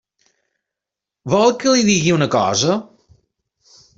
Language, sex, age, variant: Catalan, male, 30-39, Balear